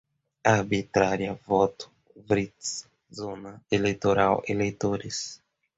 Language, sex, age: Portuguese, male, 30-39